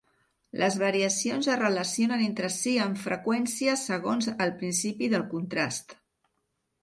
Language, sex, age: Catalan, female, 60-69